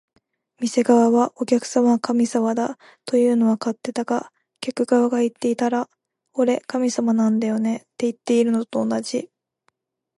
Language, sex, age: Japanese, female, 19-29